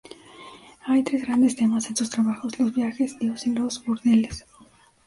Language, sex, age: Spanish, female, under 19